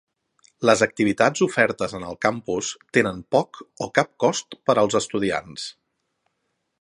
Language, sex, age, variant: Catalan, male, 40-49, Central